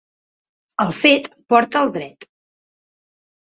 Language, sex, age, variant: Catalan, female, 19-29, Central